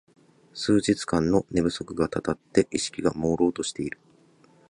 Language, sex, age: Japanese, male, 30-39